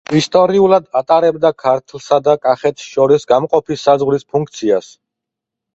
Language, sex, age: Georgian, male, 30-39